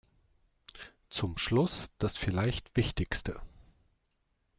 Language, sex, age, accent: German, male, 30-39, Deutschland Deutsch